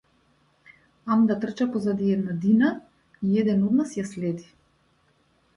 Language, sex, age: Macedonian, female, 40-49